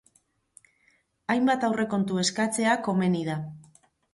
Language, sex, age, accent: Basque, female, 30-39, Mendebalekoa (Araba, Bizkaia, Gipuzkoako mendebaleko herri batzuk)